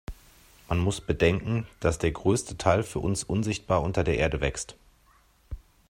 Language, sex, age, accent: German, male, 40-49, Deutschland Deutsch